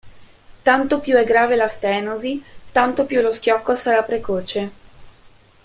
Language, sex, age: Italian, female, 19-29